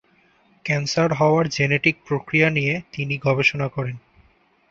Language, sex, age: Bengali, male, 19-29